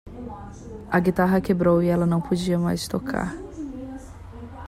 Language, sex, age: Portuguese, female, 30-39